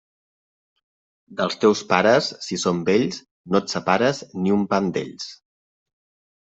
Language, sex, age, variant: Catalan, male, 30-39, Central